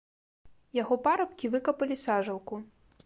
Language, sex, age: Belarusian, female, 19-29